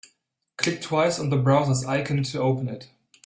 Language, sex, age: English, male, 19-29